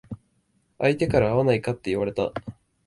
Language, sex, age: Japanese, male, 19-29